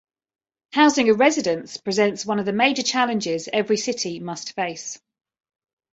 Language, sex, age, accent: English, female, 50-59, England English